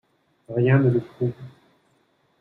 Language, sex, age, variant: French, male, 19-29, Français de métropole